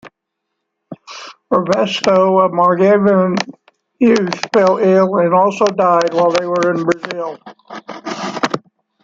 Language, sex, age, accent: English, male, 70-79, United States English